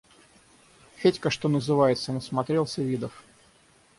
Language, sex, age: Russian, male, 30-39